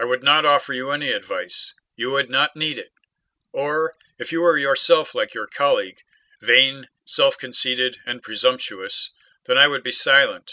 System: none